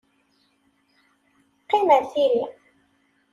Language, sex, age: Kabyle, female, 19-29